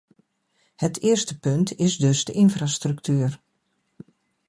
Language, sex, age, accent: Dutch, female, 60-69, Nederlands Nederlands